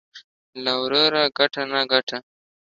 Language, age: Pashto, 19-29